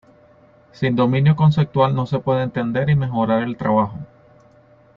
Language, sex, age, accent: Spanish, male, 30-39, Andino-Pacífico: Colombia, Perú, Ecuador, oeste de Bolivia y Venezuela andina